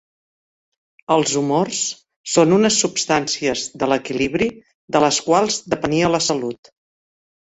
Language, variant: Catalan, Central